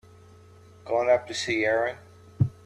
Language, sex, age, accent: English, male, 50-59, United States English